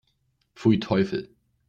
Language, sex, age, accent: German, male, 40-49, Deutschland Deutsch